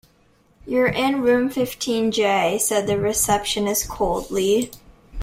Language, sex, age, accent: English, male, 40-49, United States English